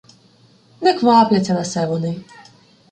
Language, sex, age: Ukrainian, female, 19-29